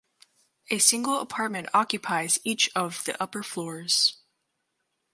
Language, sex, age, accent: English, female, under 19, United States English